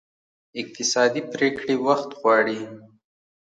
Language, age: Pashto, 30-39